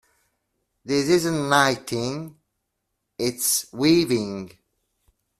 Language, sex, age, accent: English, male, 50-59, England English